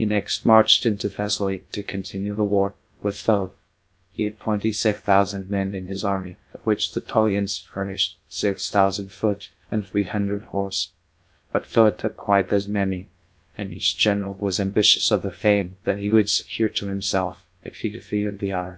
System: TTS, GlowTTS